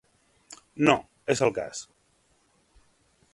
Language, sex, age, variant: Catalan, male, 40-49, Central